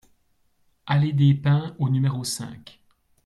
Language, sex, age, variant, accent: French, male, 30-39, Français d'Europe, Français de Suisse